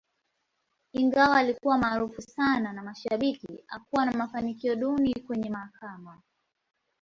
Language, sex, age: Swahili, female, 19-29